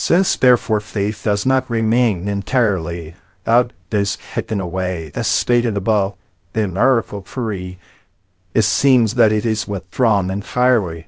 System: TTS, VITS